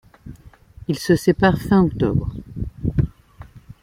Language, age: French, 60-69